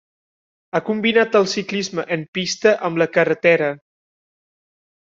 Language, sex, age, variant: Catalan, male, 19-29, Septentrional